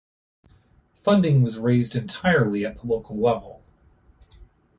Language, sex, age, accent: English, male, 40-49, United States English